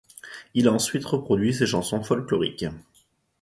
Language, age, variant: French, 30-39, Français de métropole